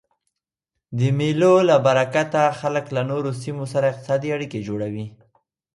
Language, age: Pashto, 19-29